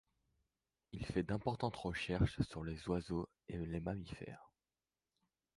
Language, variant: French, Français de métropole